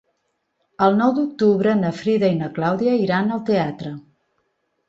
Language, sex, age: Catalan, female, 50-59